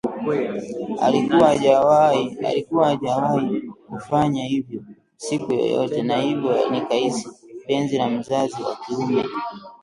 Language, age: Swahili, 19-29